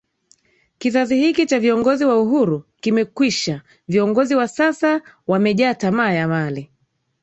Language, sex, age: Swahili, female, 30-39